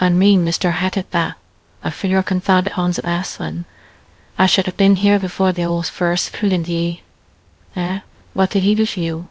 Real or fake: fake